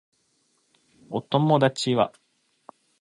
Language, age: Japanese, 30-39